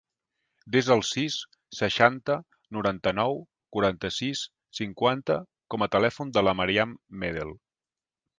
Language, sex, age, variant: Catalan, male, 50-59, Central